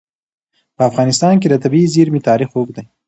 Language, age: Pashto, 19-29